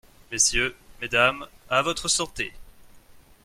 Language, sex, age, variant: French, male, 19-29, Français de métropole